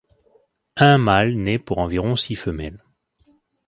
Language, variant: French, Français de métropole